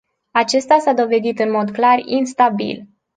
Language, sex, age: Romanian, female, 19-29